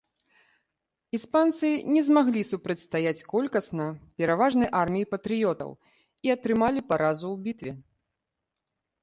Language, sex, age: Belarusian, female, 30-39